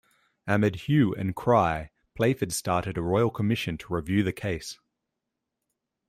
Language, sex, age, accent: English, male, 30-39, Australian English